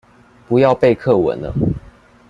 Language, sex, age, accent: Chinese, male, under 19, 出生地：臺中市